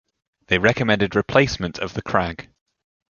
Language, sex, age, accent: English, male, 19-29, England English